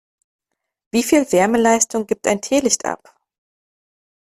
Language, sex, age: German, female, 30-39